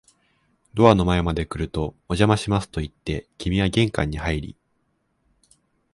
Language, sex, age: Japanese, male, 19-29